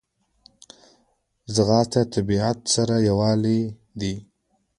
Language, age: Pashto, under 19